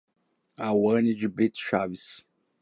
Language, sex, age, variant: Portuguese, male, 19-29, Portuguese (Brasil)